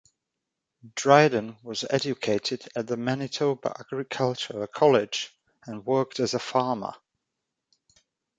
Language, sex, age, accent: English, male, 40-49, England English